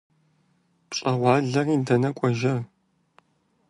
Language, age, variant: Kabardian, 19-29, Адыгэбзэ (Къэбэрдей, Кирил, псоми зэдай)